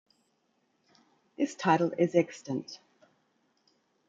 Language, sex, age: English, female, 40-49